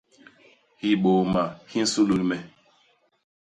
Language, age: Basaa, 40-49